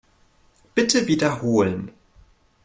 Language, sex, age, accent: German, male, 30-39, Deutschland Deutsch